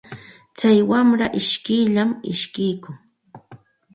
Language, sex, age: Santa Ana de Tusi Pasco Quechua, female, 40-49